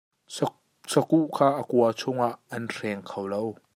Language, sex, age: Hakha Chin, male, 30-39